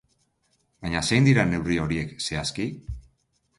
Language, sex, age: Basque, male, 40-49